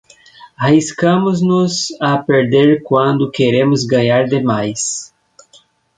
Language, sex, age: Portuguese, male, 19-29